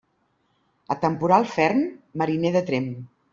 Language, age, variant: Catalan, 60-69, Central